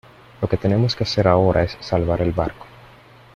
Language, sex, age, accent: Spanish, male, 30-39, Caribe: Cuba, Venezuela, Puerto Rico, República Dominicana, Panamá, Colombia caribeña, México caribeño, Costa del golfo de México